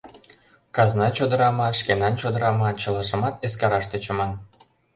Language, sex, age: Mari, male, 19-29